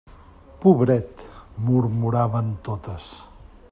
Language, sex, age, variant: Catalan, male, 60-69, Central